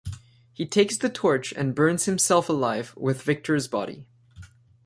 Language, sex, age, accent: English, male, 19-29, Canadian English